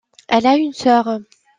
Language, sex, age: French, female, 30-39